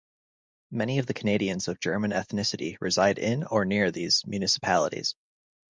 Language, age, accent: English, 19-29, United States English